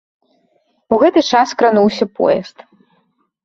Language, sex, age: Belarusian, female, 30-39